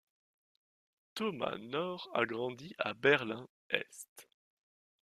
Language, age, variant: French, 19-29, Français de métropole